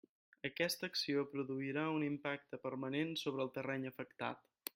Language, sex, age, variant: Catalan, male, 19-29, Central